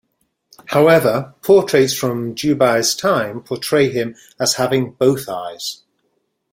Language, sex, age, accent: English, male, 40-49, England English